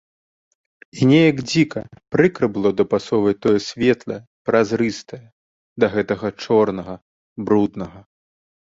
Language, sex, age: Belarusian, male, 19-29